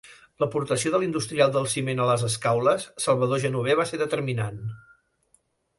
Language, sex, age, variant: Catalan, male, 50-59, Central